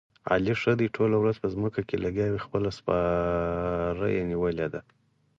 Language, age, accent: Pashto, 19-29, معیاري پښتو